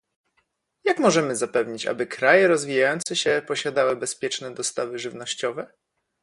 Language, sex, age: Polish, male, 30-39